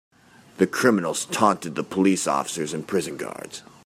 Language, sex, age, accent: English, male, 19-29, United States English